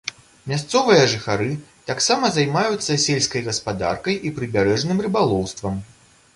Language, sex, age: Belarusian, male, 30-39